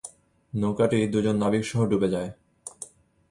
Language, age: Bengali, 19-29